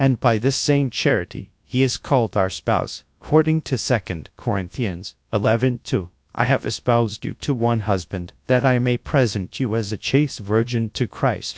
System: TTS, GradTTS